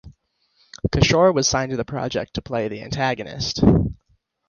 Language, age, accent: English, 19-29, United States English